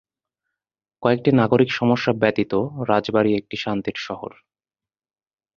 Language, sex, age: Bengali, male, 19-29